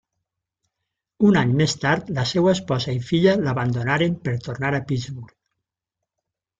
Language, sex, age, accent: Catalan, male, 60-69, valencià